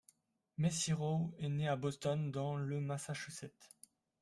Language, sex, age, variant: French, male, 19-29, Français de métropole